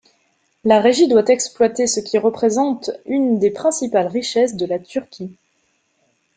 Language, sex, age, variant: French, female, 19-29, Français de métropole